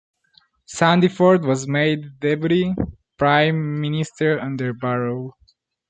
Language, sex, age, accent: English, male, under 19, United States English